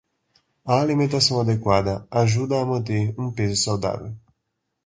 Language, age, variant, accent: Portuguese, 19-29, Portuguese (Brasil), Nordestino